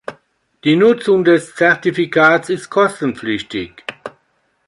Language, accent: German, Deutschland Deutsch